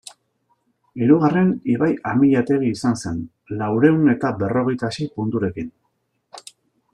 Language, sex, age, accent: Basque, male, 40-49, Mendebalekoa (Araba, Bizkaia, Gipuzkoako mendebaleko herri batzuk)